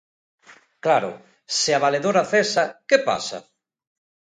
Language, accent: Galician, Oriental (común en zona oriental)